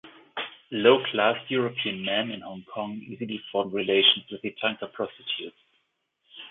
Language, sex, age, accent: English, male, 30-39, United States English